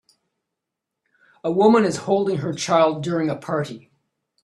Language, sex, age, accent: English, male, 60-69, Canadian English